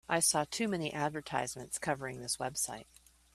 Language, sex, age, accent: English, female, 50-59, United States English